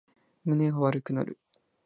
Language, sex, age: Japanese, female, 90+